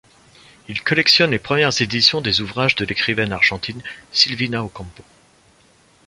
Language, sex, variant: French, male, Français de métropole